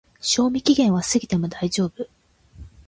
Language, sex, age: Japanese, female, 19-29